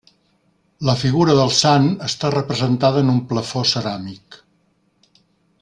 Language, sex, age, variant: Catalan, male, 60-69, Central